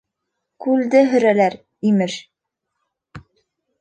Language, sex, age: Bashkir, female, 19-29